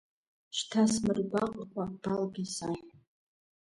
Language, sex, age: Abkhazian, female, under 19